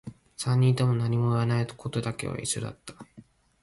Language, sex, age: Japanese, male, 19-29